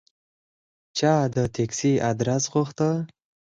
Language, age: Pashto, under 19